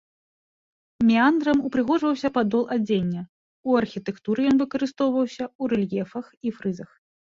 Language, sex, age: Belarusian, female, 30-39